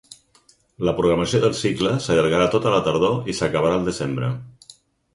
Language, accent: Catalan, Barcelona